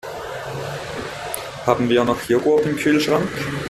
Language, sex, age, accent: German, male, 30-39, Schweizerdeutsch